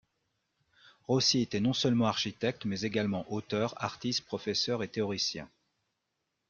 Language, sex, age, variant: French, male, 40-49, Français de métropole